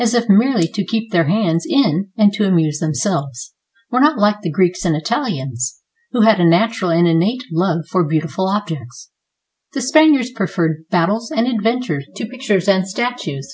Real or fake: real